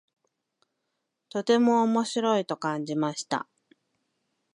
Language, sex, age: Japanese, female, 40-49